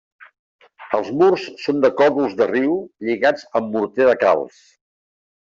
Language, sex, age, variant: Catalan, male, 70-79, Central